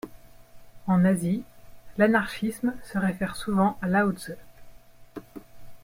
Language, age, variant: French, 30-39, Français de métropole